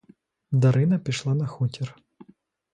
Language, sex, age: Ukrainian, male, 30-39